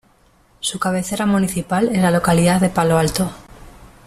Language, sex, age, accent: Spanish, female, 30-39, España: Norte peninsular (Asturias, Castilla y León, Cantabria, País Vasco, Navarra, Aragón, La Rioja, Guadalajara, Cuenca)